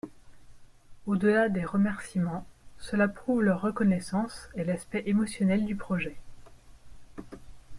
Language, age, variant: French, 30-39, Français de métropole